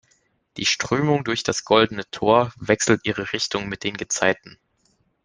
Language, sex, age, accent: German, male, under 19, Deutschland Deutsch